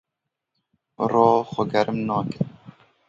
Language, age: Kurdish, 19-29